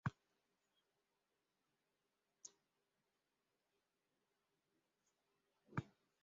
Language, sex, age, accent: Basque, female, 70-79, Mendebalekoa (Araba, Bizkaia, Gipuzkoako mendebaleko herri batzuk)